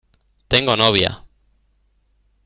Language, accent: Spanish, España: Norte peninsular (Asturias, Castilla y León, Cantabria, País Vasco, Navarra, Aragón, La Rioja, Guadalajara, Cuenca)